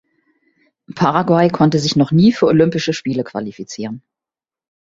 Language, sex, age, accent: German, female, 50-59, Deutschland Deutsch